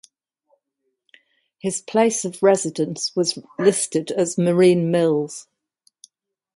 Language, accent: English, England English